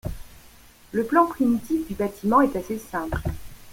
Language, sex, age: French, female, 50-59